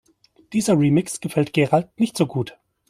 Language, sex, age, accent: German, male, 40-49, Deutschland Deutsch